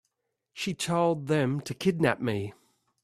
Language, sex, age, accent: English, male, 50-59, Australian English